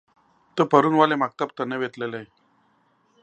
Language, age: Pashto, 40-49